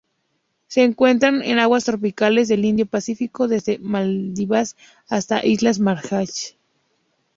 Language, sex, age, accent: Spanish, female, under 19, México